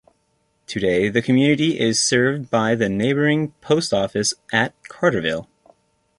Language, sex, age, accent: English, male, 30-39, United States English